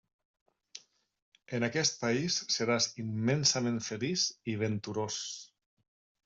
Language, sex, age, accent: Catalan, male, 50-59, valencià